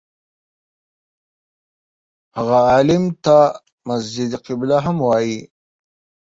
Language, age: Pashto, 30-39